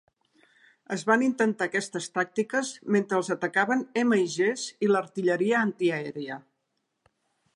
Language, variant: Catalan, Central